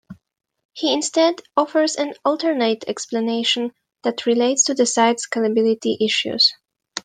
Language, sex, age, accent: English, female, 19-29, England English